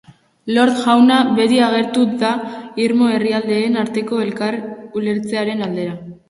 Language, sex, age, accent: Basque, female, under 19, Mendebalekoa (Araba, Bizkaia, Gipuzkoako mendebaleko herri batzuk)